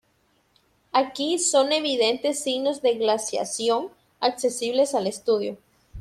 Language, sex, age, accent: Spanish, female, 19-29, América central